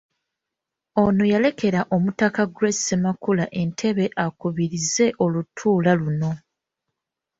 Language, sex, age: Ganda, female, 19-29